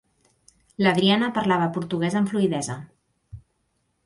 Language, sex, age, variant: Catalan, female, 19-29, Central